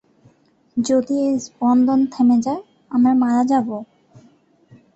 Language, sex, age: Bengali, female, 19-29